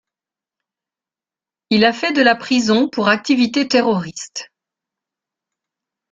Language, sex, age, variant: French, female, 60-69, Français de métropole